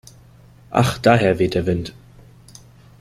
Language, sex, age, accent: German, male, 19-29, Deutschland Deutsch